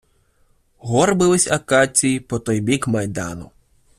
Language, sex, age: Ukrainian, male, under 19